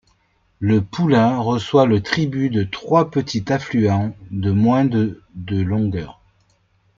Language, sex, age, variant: French, male, 40-49, Français de métropole